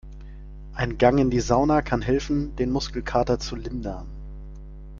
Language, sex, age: German, male, 30-39